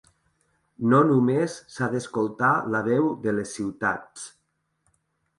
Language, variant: Catalan, Nord-Occidental